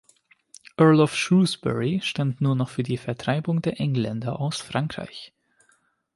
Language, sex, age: German, male, 19-29